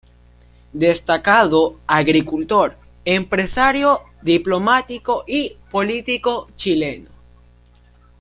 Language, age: Spanish, under 19